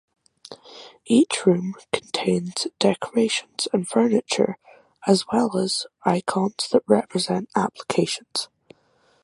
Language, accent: English, Scottish English